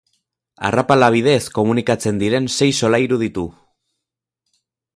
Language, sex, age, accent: Basque, male, 19-29, Mendebalekoa (Araba, Bizkaia, Gipuzkoako mendebaleko herri batzuk)